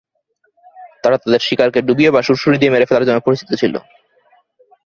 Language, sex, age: Bengali, male, 19-29